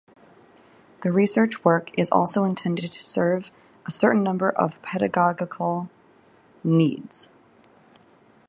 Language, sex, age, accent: English, female, 30-39, United States English